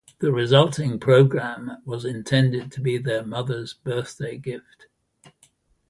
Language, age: English, 80-89